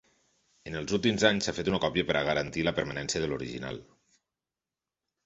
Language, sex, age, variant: Catalan, male, 40-49, Central